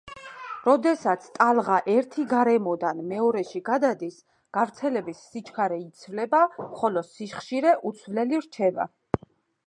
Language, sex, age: Georgian, female, 30-39